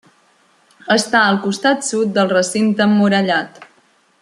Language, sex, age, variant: Catalan, female, 30-39, Central